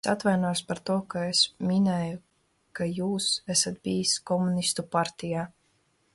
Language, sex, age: Latvian, female, 19-29